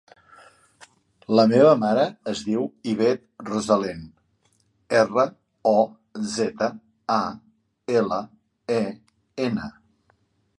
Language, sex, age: Catalan, male, 50-59